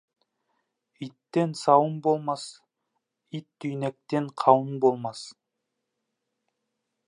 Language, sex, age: Kazakh, male, 19-29